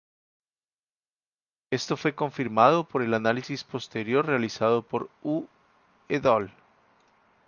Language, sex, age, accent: Spanish, male, 30-39, Andino-Pacífico: Colombia, Perú, Ecuador, oeste de Bolivia y Venezuela andina